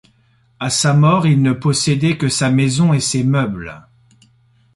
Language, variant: French, Français de métropole